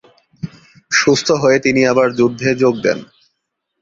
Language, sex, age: Bengali, male, 19-29